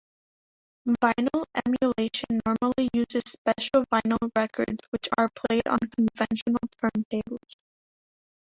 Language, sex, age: English, female, under 19